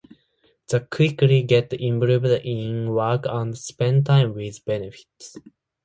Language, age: English, 19-29